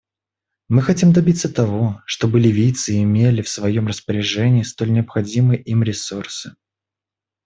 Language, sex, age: Russian, male, 19-29